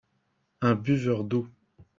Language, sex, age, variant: French, male, 30-39, Français de métropole